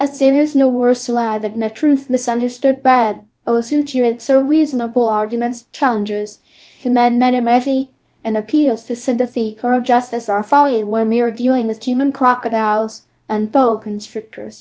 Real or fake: fake